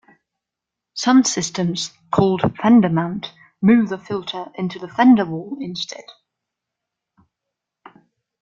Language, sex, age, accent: English, female, 19-29, England English